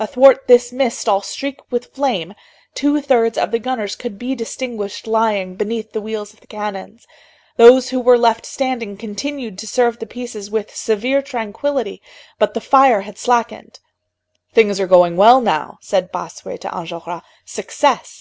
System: none